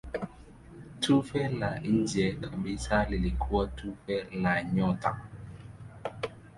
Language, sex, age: Swahili, male, 19-29